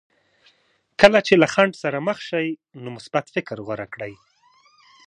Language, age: Pashto, 19-29